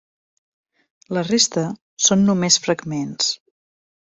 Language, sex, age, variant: Catalan, female, 40-49, Central